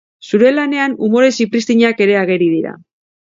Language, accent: Basque, Mendebalekoa (Araba, Bizkaia, Gipuzkoako mendebaleko herri batzuk)